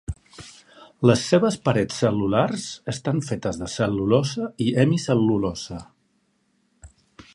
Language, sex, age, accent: Catalan, male, 50-59, Barceloní